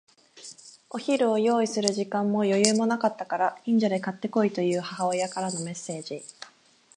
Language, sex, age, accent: Japanese, female, 19-29, 関東